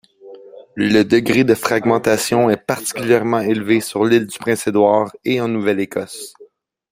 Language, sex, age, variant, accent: French, male, 30-39, Français d'Amérique du Nord, Français du Canada